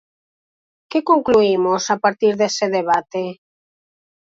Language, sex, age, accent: Galician, female, 50-59, Normativo (estándar)